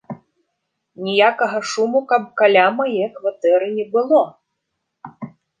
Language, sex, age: Belarusian, female, 19-29